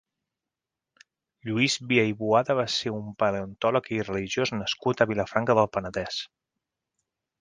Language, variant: Catalan, Central